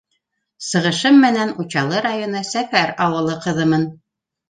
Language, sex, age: Bashkir, female, 50-59